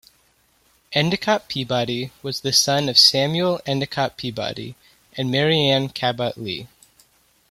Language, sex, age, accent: English, male, 19-29, United States English